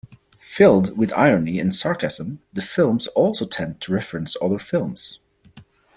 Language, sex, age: English, male, 30-39